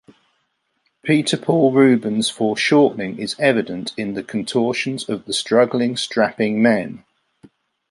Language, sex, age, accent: English, male, 50-59, England English